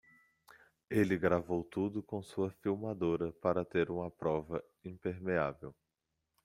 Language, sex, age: Portuguese, male, 30-39